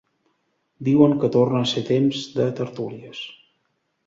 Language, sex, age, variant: Catalan, male, 30-39, Central